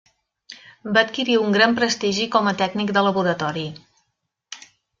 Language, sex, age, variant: Catalan, female, 30-39, Central